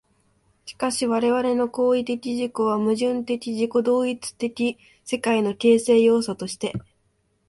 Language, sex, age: Japanese, female, 19-29